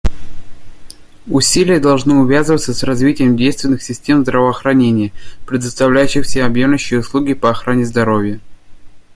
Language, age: Russian, 19-29